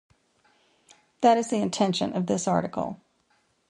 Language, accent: English, United States English